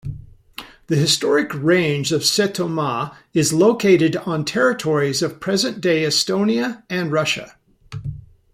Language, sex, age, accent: English, male, 60-69, United States English